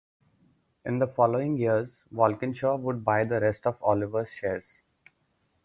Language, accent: English, India and South Asia (India, Pakistan, Sri Lanka)